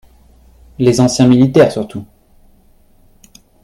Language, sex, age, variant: French, male, 19-29, Français de métropole